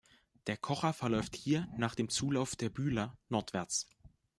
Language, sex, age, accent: German, male, 19-29, Deutschland Deutsch